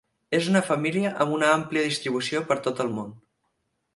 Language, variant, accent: Catalan, Central, central